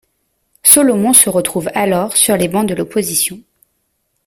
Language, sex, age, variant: French, female, 30-39, Français de métropole